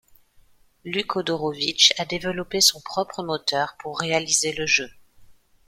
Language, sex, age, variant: French, female, 40-49, Français de métropole